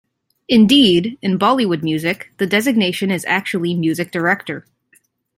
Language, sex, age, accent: English, female, 19-29, United States English